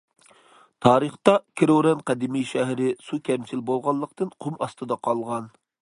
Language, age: Uyghur, 30-39